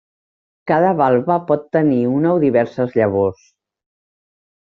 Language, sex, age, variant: Catalan, female, 50-59, Central